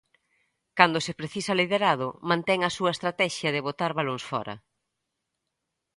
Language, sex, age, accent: Galician, female, 40-49, Atlántico (seseo e gheada)